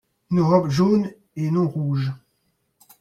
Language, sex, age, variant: French, male, 40-49, Français de métropole